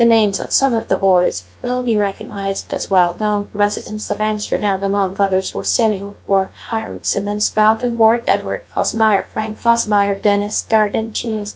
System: TTS, GlowTTS